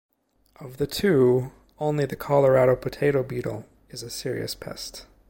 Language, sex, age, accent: English, male, 19-29, United States English